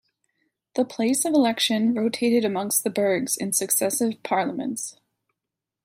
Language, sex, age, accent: English, female, 30-39, United States English